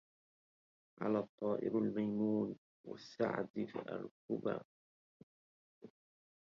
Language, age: Arabic, 40-49